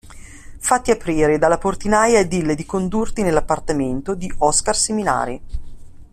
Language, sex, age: Italian, female, 50-59